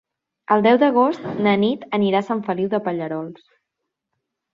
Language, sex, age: Catalan, female, 19-29